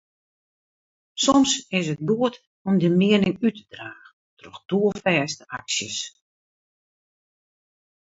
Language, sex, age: Western Frisian, female, 60-69